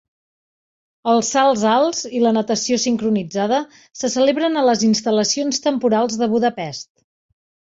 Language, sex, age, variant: Catalan, female, 40-49, Central